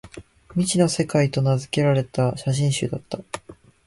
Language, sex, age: Japanese, male, 19-29